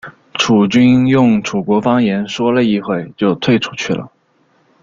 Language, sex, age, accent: Chinese, male, 19-29, 出生地：江西省